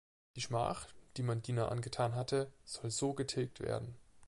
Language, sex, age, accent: German, male, 19-29, Deutschland Deutsch